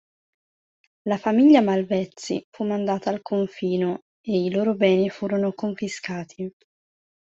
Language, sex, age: Italian, female, 19-29